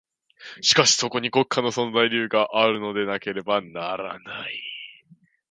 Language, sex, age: Japanese, male, 19-29